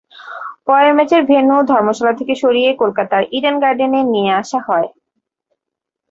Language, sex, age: Bengali, female, 19-29